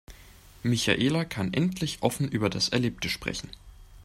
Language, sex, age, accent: German, male, 19-29, Deutschland Deutsch